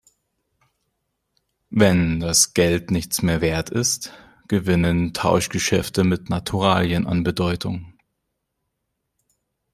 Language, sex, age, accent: German, male, 19-29, Deutschland Deutsch